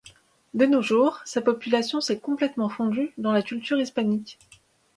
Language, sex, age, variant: French, female, 19-29, Français de métropole